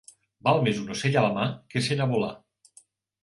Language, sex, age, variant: Catalan, male, 50-59, Nord-Occidental